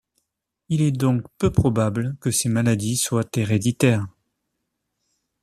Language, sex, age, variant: French, male, 40-49, Français de métropole